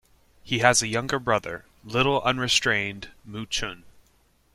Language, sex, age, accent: English, male, 19-29, United States English